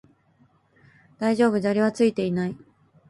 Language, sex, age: Japanese, female, 19-29